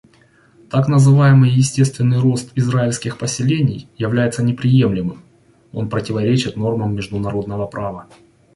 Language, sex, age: Russian, male, 30-39